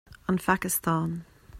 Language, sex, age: Irish, female, 40-49